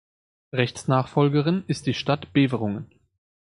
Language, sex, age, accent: German, male, 19-29, Deutschland Deutsch